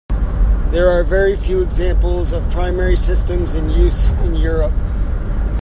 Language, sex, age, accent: English, male, 30-39, United States English